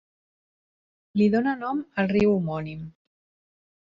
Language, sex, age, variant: Catalan, female, 30-39, Central